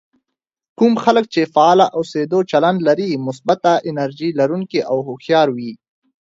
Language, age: Pashto, under 19